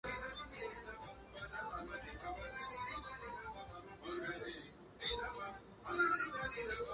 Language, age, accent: English, 19-29, India and South Asia (India, Pakistan, Sri Lanka); Malaysian English